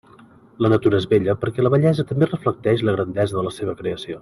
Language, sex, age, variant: Catalan, male, 40-49, Central